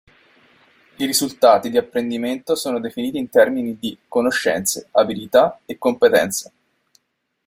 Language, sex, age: Italian, male, 19-29